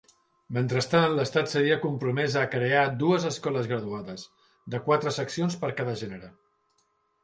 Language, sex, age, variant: Catalan, male, 50-59, Central